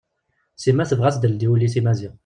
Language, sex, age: Kabyle, male, 19-29